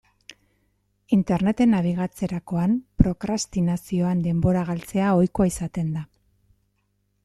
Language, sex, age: Basque, female, 50-59